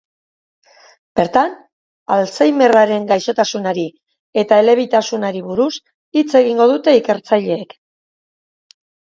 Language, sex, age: Basque, female, 50-59